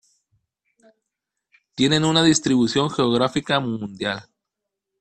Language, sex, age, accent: Spanish, male, 30-39, México